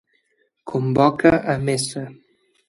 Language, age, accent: Galician, 19-29, Atlántico (seseo e gheada)